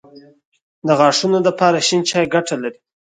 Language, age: Pashto, 19-29